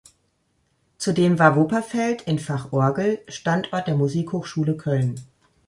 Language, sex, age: German, female, 40-49